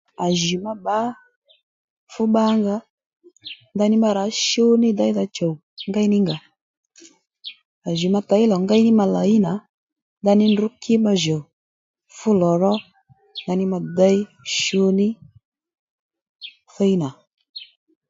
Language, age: Lendu, 19-29